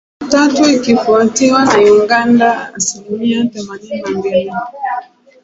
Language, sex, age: Swahili, female, 19-29